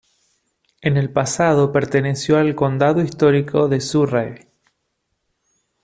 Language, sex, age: Spanish, male, 30-39